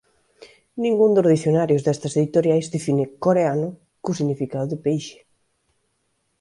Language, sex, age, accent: Galician, female, 19-29, Central (gheada)